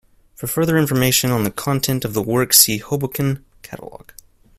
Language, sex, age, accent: English, male, 19-29, United States English